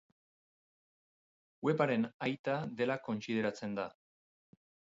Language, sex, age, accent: Basque, male, 40-49, Mendebalekoa (Araba, Bizkaia, Gipuzkoako mendebaleko herri batzuk)